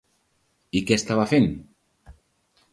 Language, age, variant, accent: Catalan, 40-49, Central, central